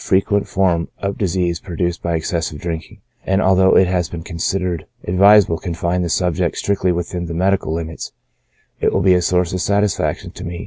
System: none